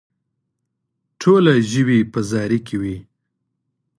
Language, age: Pashto, 30-39